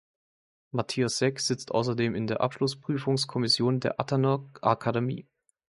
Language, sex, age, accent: German, male, 19-29, Deutschland Deutsch